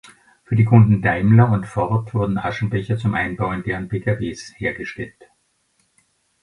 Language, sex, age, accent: German, male, 60-69, Österreichisches Deutsch